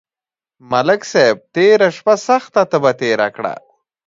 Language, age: Pashto, 19-29